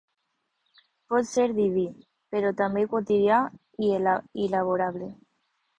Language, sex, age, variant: Catalan, female, under 19, Alacantí